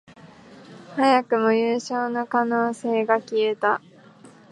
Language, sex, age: Japanese, female, 19-29